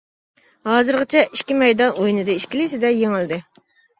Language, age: Uyghur, 30-39